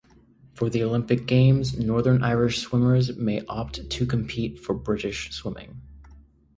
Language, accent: English, United States English